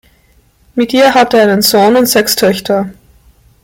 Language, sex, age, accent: German, female, 19-29, Österreichisches Deutsch